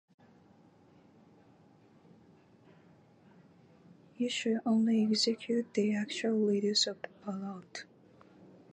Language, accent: English, Irish English